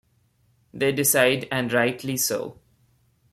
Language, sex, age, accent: English, male, 19-29, India and South Asia (India, Pakistan, Sri Lanka)